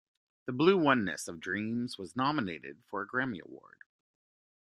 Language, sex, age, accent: English, male, 30-39, United States English